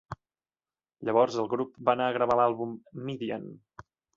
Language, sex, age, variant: Catalan, male, 19-29, Central